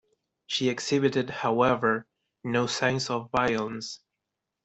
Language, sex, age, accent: English, male, 19-29, United States English